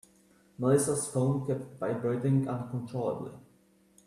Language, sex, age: English, male, 30-39